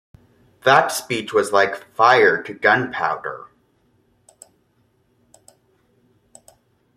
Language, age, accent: English, 19-29, United States English